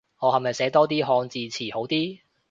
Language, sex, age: Cantonese, male, 19-29